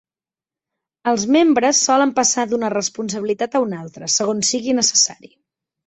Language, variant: Catalan, Central